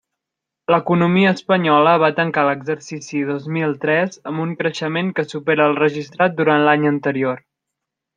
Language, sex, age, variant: Catalan, male, 19-29, Central